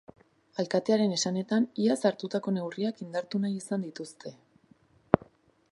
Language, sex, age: Basque, female, 19-29